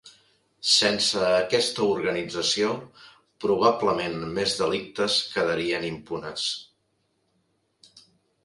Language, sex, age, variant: Catalan, male, 50-59, Central